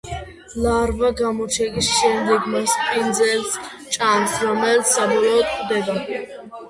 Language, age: Georgian, under 19